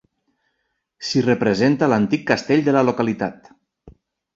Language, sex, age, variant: Catalan, male, 40-49, Nord-Occidental